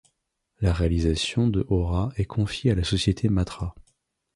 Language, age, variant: French, 30-39, Français de métropole